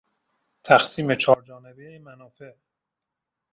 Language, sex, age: Persian, male, 30-39